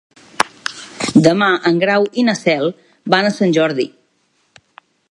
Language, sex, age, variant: Catalan, female, 50-59, Central